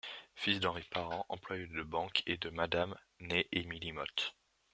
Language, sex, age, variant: French, male, under 19, Français de métropole